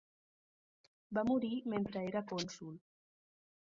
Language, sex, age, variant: Catalan, female, under 19, Central